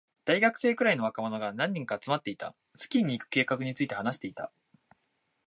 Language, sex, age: Japanese, male, 19-29